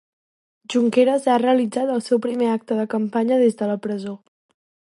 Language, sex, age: Catalan, female, 19-29